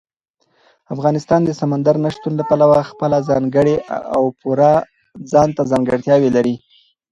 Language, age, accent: Pashto, 30-39, پکتیا ولایت، احمدزی